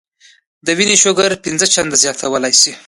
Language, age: Pashto, 19-29